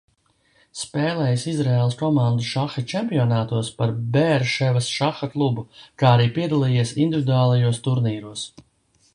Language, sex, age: Latvian, male, 30-39